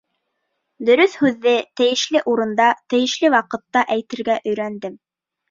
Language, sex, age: Bashkir, female, under 19